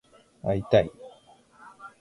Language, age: Japanese, 50-59